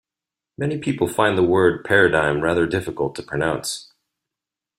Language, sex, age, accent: English, male, 30-39, United States English